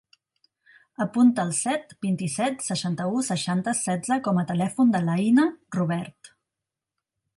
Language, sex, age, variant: Catalan, female, 40-49, Central